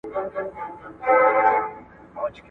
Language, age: Pashto, 30-39